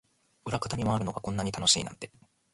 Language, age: Japanese, 19-29